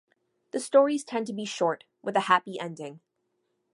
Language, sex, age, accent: English, female, 30-39, United States English